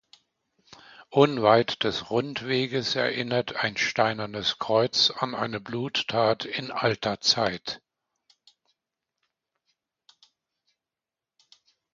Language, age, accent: German, 70-79, Deutschland Deutsch